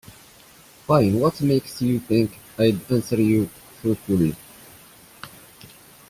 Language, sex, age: English, male, 30-39